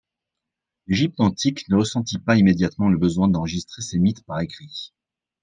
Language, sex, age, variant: French, male, 50-59, Français de métropole